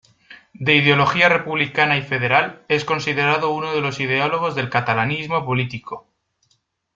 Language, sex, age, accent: Spanish, male, 19-29, España: Centro-Sur peninsular (Madrid, Toledo, Castilla-La Mancha)